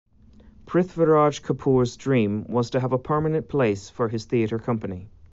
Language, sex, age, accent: English, male, 30-39, Canadian English